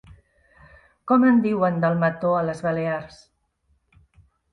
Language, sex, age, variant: Catalan, female, 50-59, Central